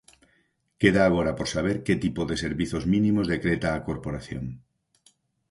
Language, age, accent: Galician, 50-59, Oriental (común en zona oriental)